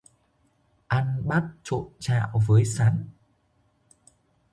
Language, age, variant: Vietnamese, 19-29, Hà Nội